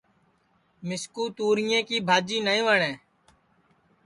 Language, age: Sansi, 19-29